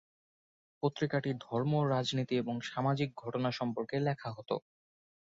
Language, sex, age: Bengali, male, 19-29